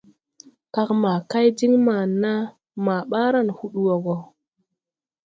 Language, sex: Tupuri, female